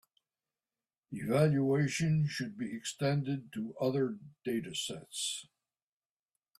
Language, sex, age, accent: English, male, 70-79, Canadian English